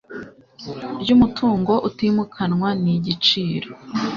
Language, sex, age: Kinyarwanda, female, 19-29